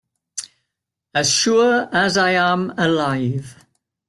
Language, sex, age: English, male, 80-89